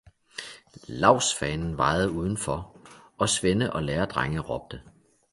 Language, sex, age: Danish, male, 40-49